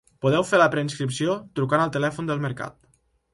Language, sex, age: Catalan, male, under 19